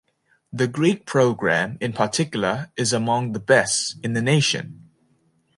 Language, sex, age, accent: English, male, 19-29, United States English